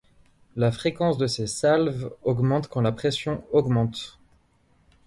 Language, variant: French, Français de métropole